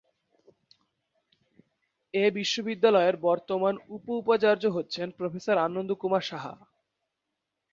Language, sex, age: Bengali, male, 19-29